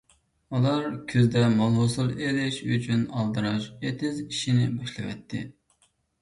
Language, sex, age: Uyghur, male, 30-39